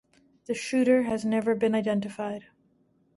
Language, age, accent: English, 19-29, United States English